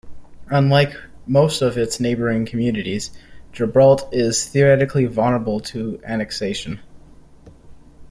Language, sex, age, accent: English, male, 19-29, United States English